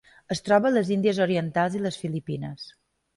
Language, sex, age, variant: Catalan, female, 40-49, Balear